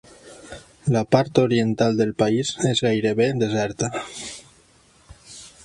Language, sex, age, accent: Catalan, male, 40-49, valencià